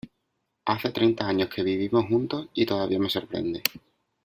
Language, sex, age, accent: Spanish, male, 30-39, España: Sur peninsular (Andalucia, Extremadura, Murcia)